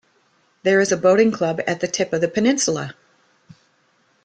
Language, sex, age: English, female, 60-69